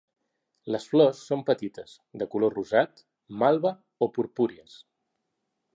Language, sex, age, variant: Catalan, male, 40-49, Central